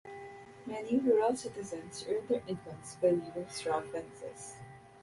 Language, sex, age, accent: English, female, 19-29, Filipino